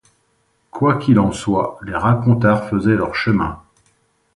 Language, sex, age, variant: French, male, 50-59, Français de métropole